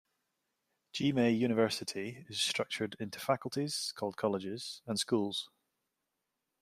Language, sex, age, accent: English, male, 40-49, Scottish English